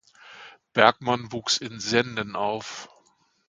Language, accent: German, Deutschland Deutsch